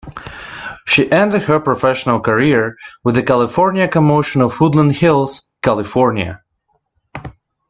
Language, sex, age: English, male, 19-29